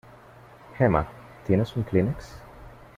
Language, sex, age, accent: Spanish, male, 30-39, Caribe: Cuba, Venezuela, Puerto Rico, República Dominicana, Panamá, Colombia caribeña, México caribeño, Costa del golfo de México